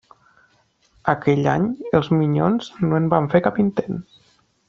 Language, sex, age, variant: Catalan, male, 19-29, Nord-Occidental